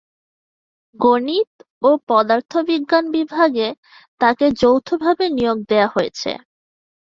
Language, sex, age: Bengali, female, 19-29